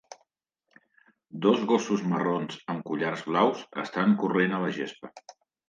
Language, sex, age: Catalan, male, 50-59